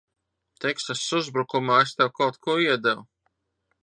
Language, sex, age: Latvian, male, 30-39